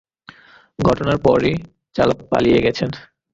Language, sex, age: Bengali, male, 19-29